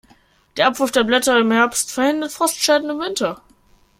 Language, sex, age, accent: German, male, under 19, Deutschland Deutsch